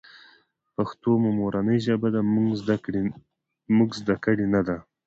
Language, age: Pashto, 19-29